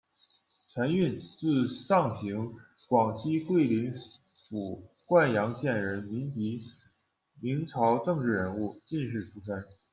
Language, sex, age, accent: Chinese, male, 19-29, 出生地：辽宁省